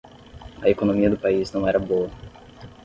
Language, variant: Portuguese, Portuguese (Brasil)